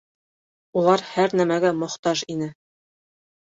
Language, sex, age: Bashkir, female, 30-39